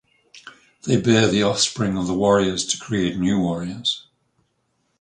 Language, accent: English, England English